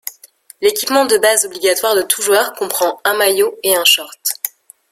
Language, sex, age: French, female, 19-29